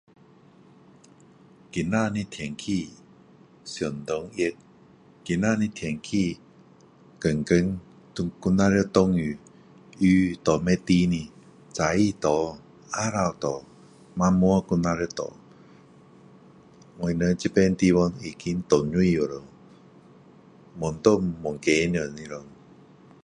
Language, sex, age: Min Dong Chinese, male, 50-59